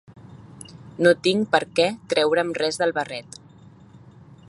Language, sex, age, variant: Catalan, female, 30-39, Central